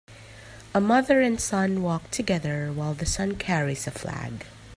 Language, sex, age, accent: English, female, 19-29, Filipino